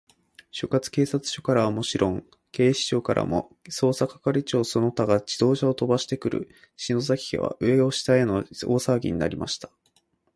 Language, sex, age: Japanese, male, 19-29